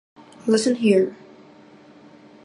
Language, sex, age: Spanish, female, under 19